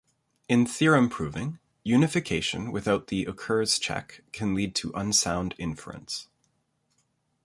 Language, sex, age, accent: English, male, 30-39, Canadian English